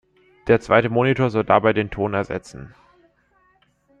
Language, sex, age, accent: German, male, under 19, Deutschland Deutsch